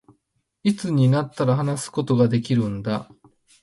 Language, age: Japanese, 50-59